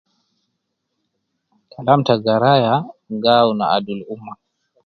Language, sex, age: Nubi, male, 50-59